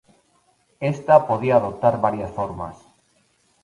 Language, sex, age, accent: Spanish, male, 30-39, España: Norte peninsular (Asturias, Castilla y León, Cantabria, País Vasco, Navarra, Aragón, La Rioja, Guadalajara, Cuenca)